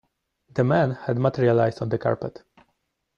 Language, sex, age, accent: English, male, 19-29, England English